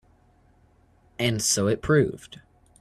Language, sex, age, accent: English, male, under 19, United States English